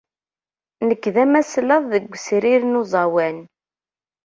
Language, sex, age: Kabyle, female, 30-39